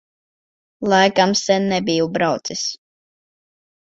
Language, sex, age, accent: Latvian, female, 50-59, Riga